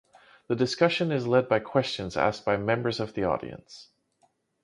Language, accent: English, United States English